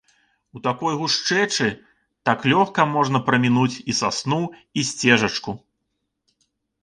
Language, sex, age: Belarusian, male, 30-39